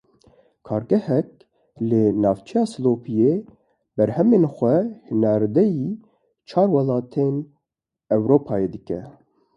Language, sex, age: Kurdish, male, 19-29